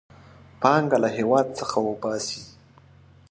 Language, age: Pashto, 30-39